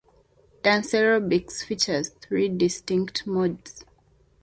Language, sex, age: English, female, 30-39